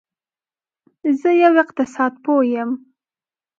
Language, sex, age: Pashto, female, 19-29